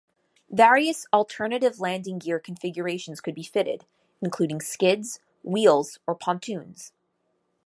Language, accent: English, United States English